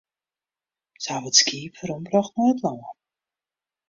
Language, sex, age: Western Frisian, female, 30-39